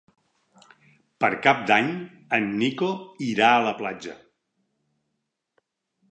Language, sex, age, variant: Catalan, male, 50-59, Central